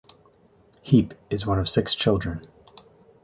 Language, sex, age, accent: English, male, 30-39, United States English